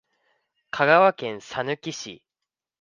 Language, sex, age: Japanese, male, 19-29